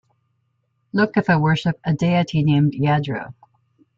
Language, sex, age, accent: English, female, 60-69, United States English